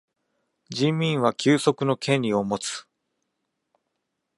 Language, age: Japanese, 40-49